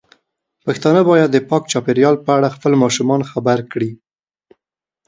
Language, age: Pashto, 19-29